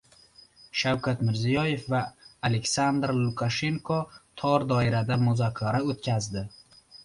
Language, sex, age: Uzbek, male, under 19